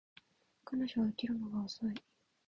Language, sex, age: Japanese, female, under 19